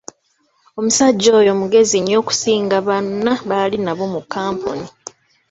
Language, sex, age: Ganda, female, 19-29